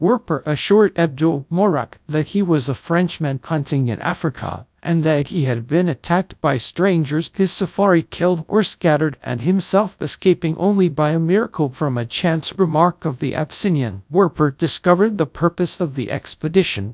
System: TTS, GradTTS